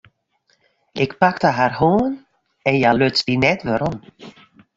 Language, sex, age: Western Frisian, female, 60-69